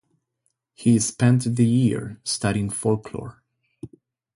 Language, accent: English, United States English